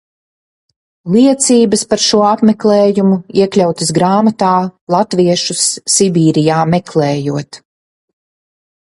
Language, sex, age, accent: Latvian, female, 40-49, bez akcenta